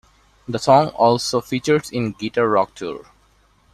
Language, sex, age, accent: English, male, 19-29, India and South Asia (India, Pakistan, Sri Lanka)